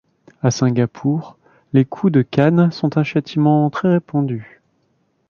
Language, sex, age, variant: French, male, 30-39, Français de métropole